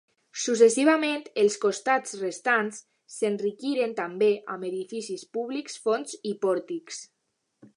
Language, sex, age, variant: Catalan, female, under 19, Alacantí